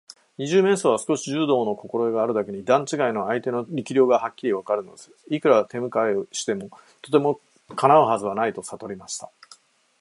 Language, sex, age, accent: Japanese, male, 60-69, 標準